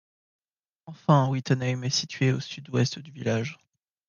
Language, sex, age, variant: French, male, 19-29, Français de métropole